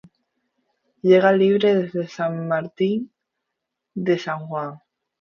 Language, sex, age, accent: Spanish, female, 19-29, España: Islas Canarias